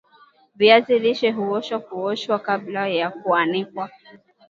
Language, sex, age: Swahili, female, 19-29